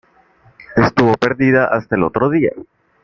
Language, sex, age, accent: Spanish, male, 19-29, Caribe: Cuba, Venezuela, Puerto Rico, República Dominicana, Panamá, Colombia caribeña, México caribeño, Costa del golfo de México